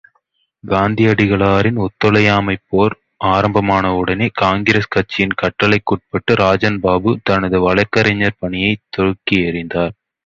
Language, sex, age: Tamil, male, 19-29